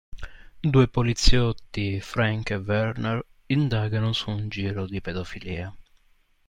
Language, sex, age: Italian, male, 19-29